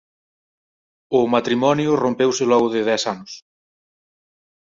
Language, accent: Galician, Normativo (estándar)